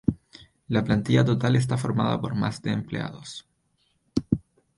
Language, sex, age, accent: Spanish, male, 19-29, Chileno: Chile, Cuyo